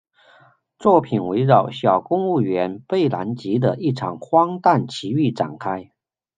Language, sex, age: Chinese, male, 40-49